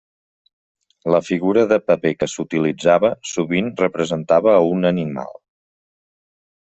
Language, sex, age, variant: Catalan, male, 40-49, Central